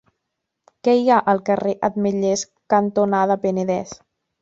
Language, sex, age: Catalan, female, 30-39